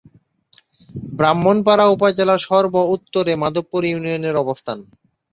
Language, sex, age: Bengali, male, 30-39